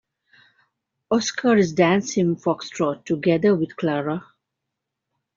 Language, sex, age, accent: English, female, 40-49, England English